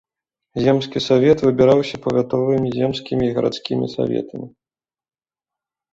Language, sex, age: Belarusian, male, 30-39